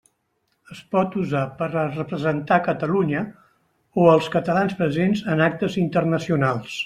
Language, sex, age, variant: Catalan, male, 60-69, Central